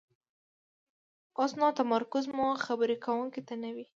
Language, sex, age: Pashto, female, under 19